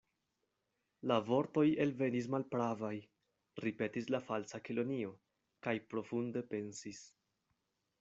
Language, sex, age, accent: Esperanto, male, 19-29, Internacia